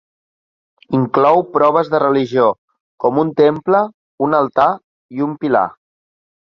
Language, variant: Catalan, Central